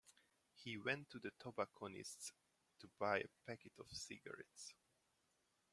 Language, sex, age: English, male, 30-39